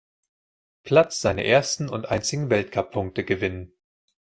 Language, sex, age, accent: German, male, 30-39, Deutschland Deutsch